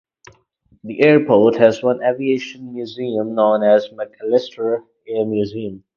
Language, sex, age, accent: English, male, 19-29, England English